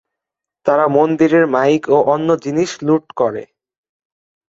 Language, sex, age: Bengali, male, 19-29